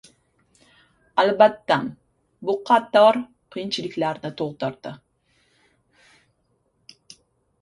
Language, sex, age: Uzbek, male, 30-39